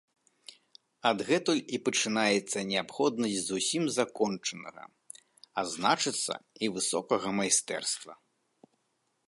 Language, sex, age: Belarusian, male, 40-49